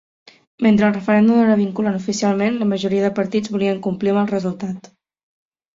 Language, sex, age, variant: Catalan, female, 19-29, Central